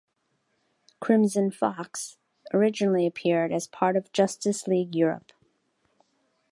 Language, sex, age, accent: English, female, 40-49, United States English